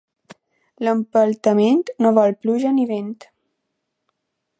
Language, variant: Catalan, Balear